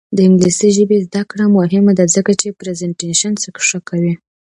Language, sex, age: Pashto, female, 19-29